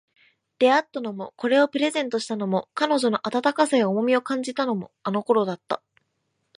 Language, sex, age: Japanese, female, 19-29